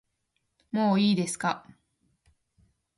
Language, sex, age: Japanese, female, 19-29